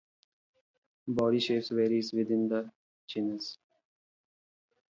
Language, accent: English, India and South Asia (India, Pakistan, Sri Lanka)